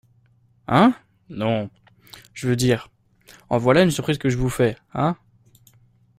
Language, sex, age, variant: French, male, under 19, Français de métropole